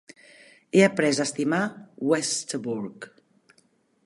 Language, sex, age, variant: Catalan, female, 50-59, Central